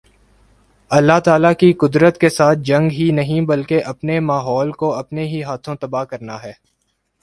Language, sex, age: Urdu, male, 19-29